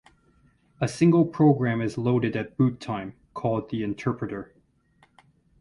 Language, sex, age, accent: English, male, 40-49, United States English